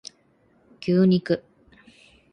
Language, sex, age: Japanese, female, 30-39